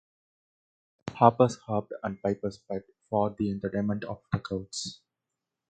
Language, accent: English, India and South Asia (India, Pakistan, Sri Lanka)